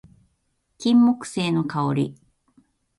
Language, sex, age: Japanese, female, 50-59